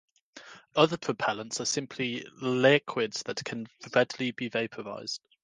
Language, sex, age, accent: English, male, 19-29, England English